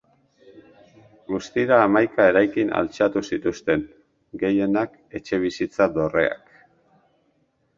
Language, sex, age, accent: Basque, male, 50-59, Mendebalekoa (Araba, Bizkaia, Gipuzkoako mendebaleko herri batzuk)